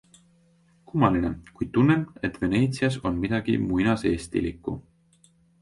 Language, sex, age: Estonian, male, 19-29